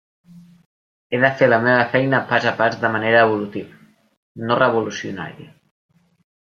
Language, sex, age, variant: Catalan, male, under 19, Central